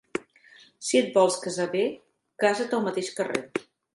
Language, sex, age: Catalan, female, 50-59